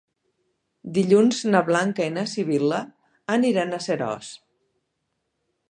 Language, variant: Catalan, Nord-Occidental